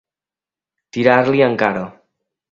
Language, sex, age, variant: Catalan, male, under 19, Central